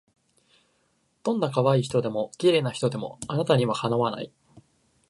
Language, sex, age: Japanese, male, 19-29